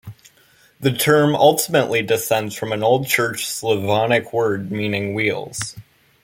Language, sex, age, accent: English, male, under 19, United States English